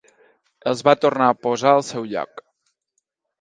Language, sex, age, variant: Catalan, male, 19-29, Nord-Occidental